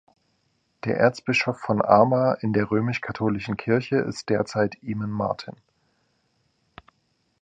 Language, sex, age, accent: German, male, 30-39, Deutschland Deutsch